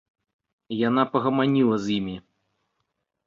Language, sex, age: Belarusian, male, 30-39